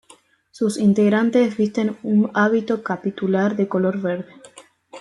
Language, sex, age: Spanish, female, 19-29